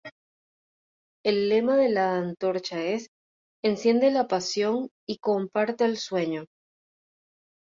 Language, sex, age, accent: Spanish, female, 30-39, Caribe: Cuba, Venezuela, Puerto Rico, República Dominicana, Panamá, Colombia caribeña, México caribeño, Costa del golfo de México